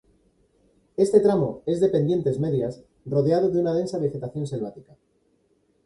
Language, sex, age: Spanish, male, 40-49